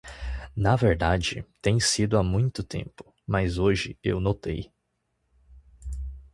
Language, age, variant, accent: Portuguese, 19-29, Portuguese (Brasil), Paulista